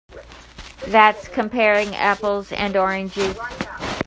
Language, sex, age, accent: English, female, 60-69, United States English